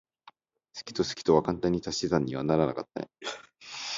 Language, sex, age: Japanese, male, under 19